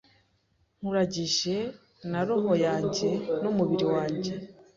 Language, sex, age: Kinyarwanda, female, 19-29